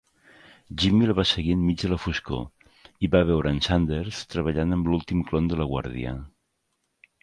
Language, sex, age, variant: Catalan, male, 50-59, Central